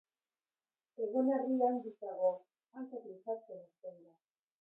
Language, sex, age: Basque, female, 60-69